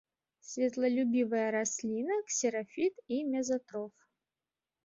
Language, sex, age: Belarusian, female, 19-29